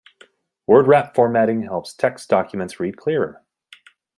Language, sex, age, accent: English, male, 30-39, United States English